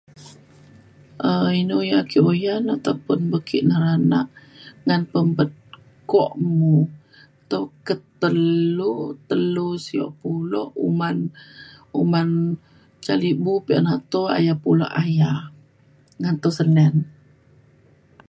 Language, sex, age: Mainstream Kenyah, female, 30-39